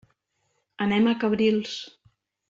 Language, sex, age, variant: Catalan, female, 50-59, Central